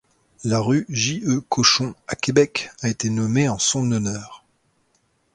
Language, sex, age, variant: French, male, 30-39, Français de métropole